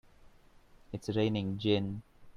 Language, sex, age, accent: English, male, 19-29, India and South Asia (India, Pakistan, Sri Lanka)